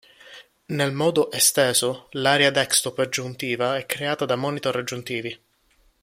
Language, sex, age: Italian, male, under 19